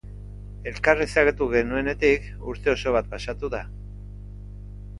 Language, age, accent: Basque, 60-69, Erdialdekoa edo Nafarra (Gipuzkoa, Nafarroa)